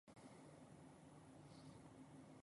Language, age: English, 19-29